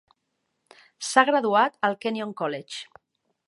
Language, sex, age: Catalan, female, 50-59